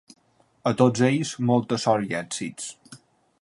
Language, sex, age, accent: Catalan, male, 19-29, balear; valencià